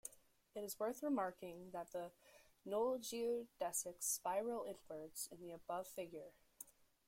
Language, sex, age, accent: English, female, under 19, United States English